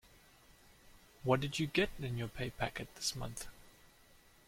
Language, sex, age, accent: English, male, 19-29, Southern African (South Africa, Zimbabwe, Namibia)